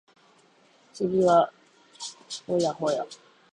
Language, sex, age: Japanese, female, under 19